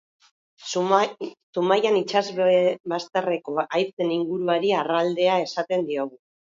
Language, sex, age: Basque, female, 40-49